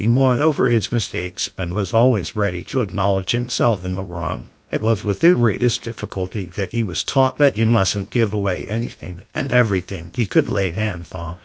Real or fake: fake